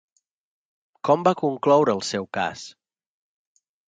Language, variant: Catalan, Central